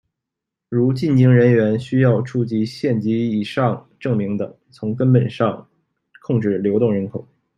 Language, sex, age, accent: Chinese, male, 19-29, 出生地：吉林省